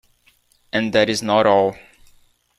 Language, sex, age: English, male, 19-29